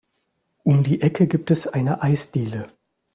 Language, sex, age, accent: German, male, 30-39, Deutschland Deutsch